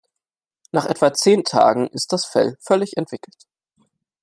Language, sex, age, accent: German, male, 19-29, Deutschland Deutsch